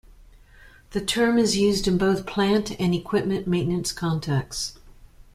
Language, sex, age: English, female, 40-49